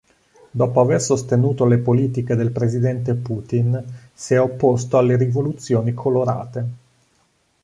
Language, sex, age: Italian, male, 40-49